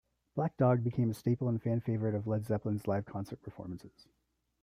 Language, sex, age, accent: English, male, 30-39, United States English